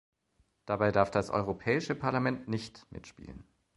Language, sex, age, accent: German, male, 30-39, Deutschland Deutsch